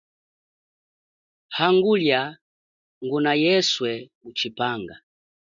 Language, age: Chokwe, 30-39